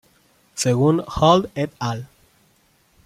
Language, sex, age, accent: Spanish, male, 19-29, Chileno: Chile, Cuyo